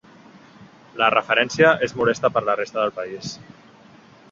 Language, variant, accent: Catalan, Central, central